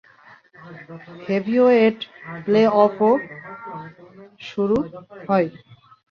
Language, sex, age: Bengali, male, 40-49